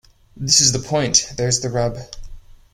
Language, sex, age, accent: English, male, under 19, United States English